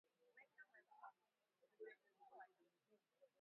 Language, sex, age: Swahili, female, 19-29